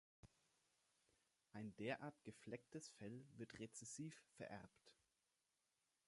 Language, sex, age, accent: German, male, 19-29, Deutschland Deutsch